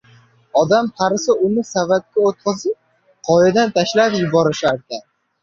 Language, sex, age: Uzbek, male, under 19